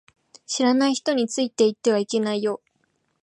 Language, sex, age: Japanese, female, 19-29